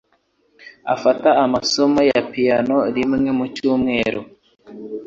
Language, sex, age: Kinyarwanda, male, 19-29